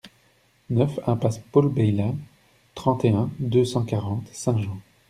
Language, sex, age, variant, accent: French, male, 30-39, Français d'Europe, Français de Belgique